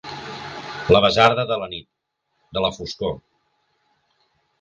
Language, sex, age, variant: Catalan, male, 50-59, Central